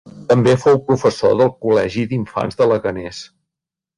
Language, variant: Catalan, Nord-Occidental